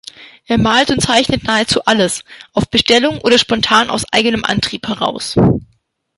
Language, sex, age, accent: German, female, 30-39, Deutschland Deutsch